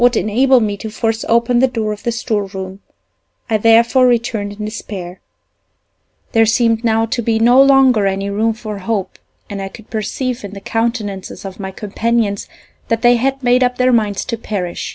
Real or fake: real